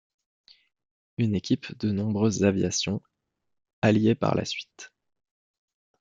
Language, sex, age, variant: French, male, 30-39, Français de métropole